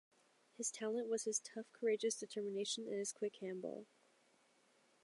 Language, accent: English, United States English